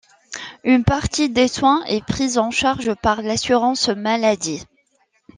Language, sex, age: French, female, 19-29